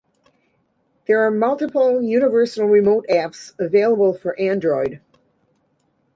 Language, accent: English, United States English